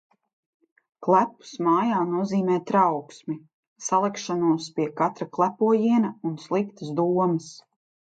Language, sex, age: Latvian, female, 30-39